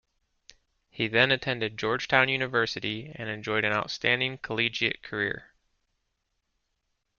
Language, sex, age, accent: English, male, 40-49, United States English